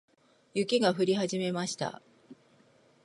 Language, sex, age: Japanese, female, 50-59